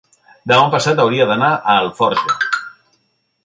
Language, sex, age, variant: Catalan, male, 40-49, Central